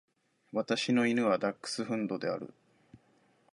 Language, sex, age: Japanese, male, 19-29